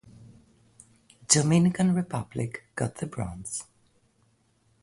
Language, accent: English, Greek